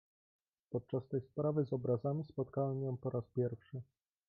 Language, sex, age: Polish, male, 19-29